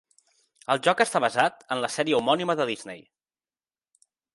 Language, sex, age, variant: Catalan, male, 30-39, Central